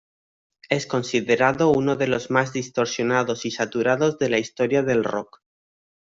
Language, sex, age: Spanish, male, 19-29